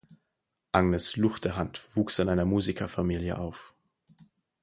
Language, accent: German, Deutschland Deutsch